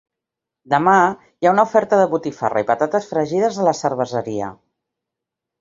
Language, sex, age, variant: Catalan, female, 50-59, Central